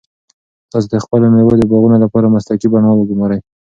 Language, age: Pashto, 19-29